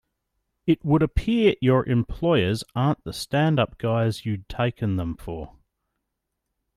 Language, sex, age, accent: English, male, 30-39, Australian English